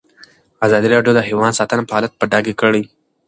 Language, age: Pashto, under 19